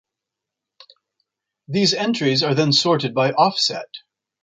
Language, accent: English, England English